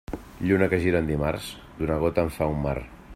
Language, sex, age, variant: Catalan, male, 40-49, Central